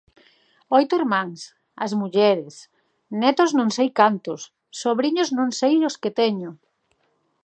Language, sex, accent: Galician, female, Normativo (estándar)